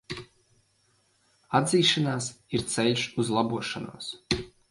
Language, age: Latvian, 40-49